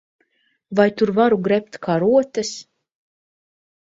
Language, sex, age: Latvian, female, 30-39